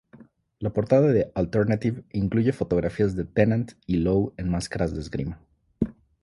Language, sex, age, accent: Spanish, male, 30-39, México